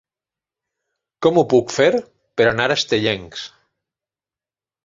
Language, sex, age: Catalan, male, 50-59